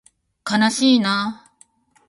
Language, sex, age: Japanese, female, 40-49